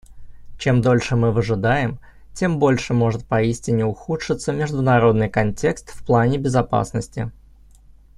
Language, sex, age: Russian, male, 30-39